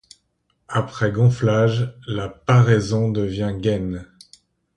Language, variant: French, Français d'Europe